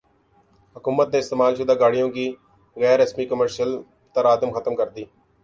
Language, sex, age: Urdu, male, 19-29